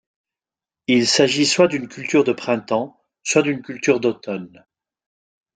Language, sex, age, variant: French, male, 40-49, Français de métropole